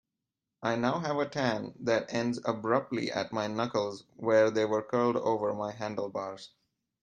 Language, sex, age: English, male, 19-29